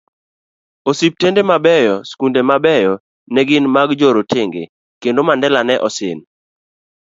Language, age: Luo (Kenya and Tanzania), 19-29